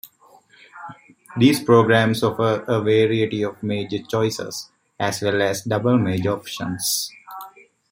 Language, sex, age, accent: English, male, 19-29, United States English